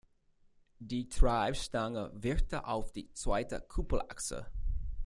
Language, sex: German, male